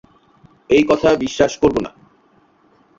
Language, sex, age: Bengali, male, 19-29